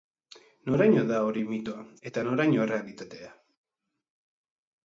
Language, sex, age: Basque, male, 30-39